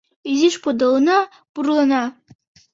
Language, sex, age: Mari, male, under 19